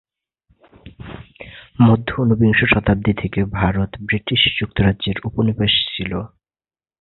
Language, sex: Bengali, male